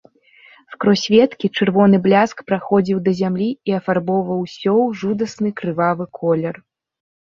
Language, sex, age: Belarusian, female, 19-29